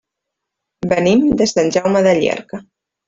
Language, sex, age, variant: Catalan, female, 19-29, Central